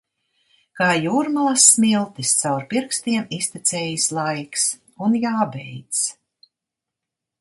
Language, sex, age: Latvian, female, 60-69